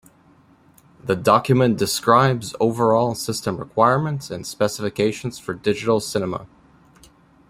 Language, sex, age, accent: English, male, 19-29, United States English